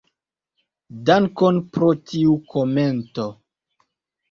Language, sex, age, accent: Esperanto, male, 19-29, Internacia